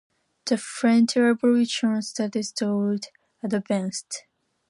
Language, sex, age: English, female, 19-29